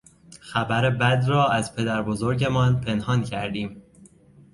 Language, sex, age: Persian, male, 19-29